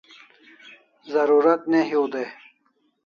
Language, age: Kalasha, 40-49